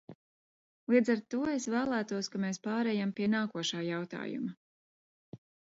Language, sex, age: Latvian, female, 40-49